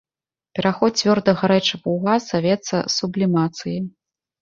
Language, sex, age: Belarusian, female, 30-39